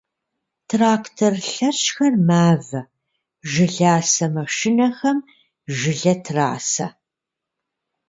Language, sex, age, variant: Kabardian, female, 50-59, Адыгэбзэ (Къэбэрдей, Кирил, псоми зэдай)